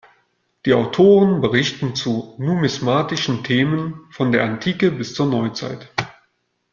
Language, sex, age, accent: German, male, 40-49, Deutschland Deutsch